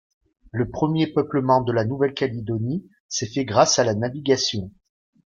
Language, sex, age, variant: French, male, 50-59, Français de métropole